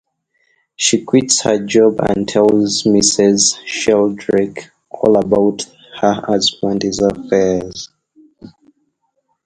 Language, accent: English, Ugandan english